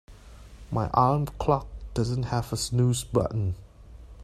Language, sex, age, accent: English, male, 30-39, Hong Kong English